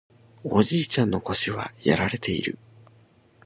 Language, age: Japanese, 19-29